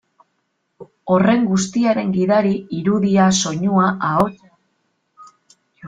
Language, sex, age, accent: Basque, female, 19-29, Mendebalekoa (Araba, Bizkaia, Gipuzkoako mendebaleko herri batzuk)